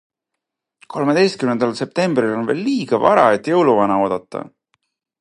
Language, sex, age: Estonian, male, 40-49